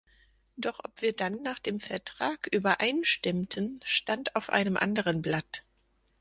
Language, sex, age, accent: German, female, 30-39, Deutschland Deutsch